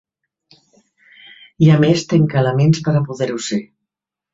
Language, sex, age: Catalan, female, 60-69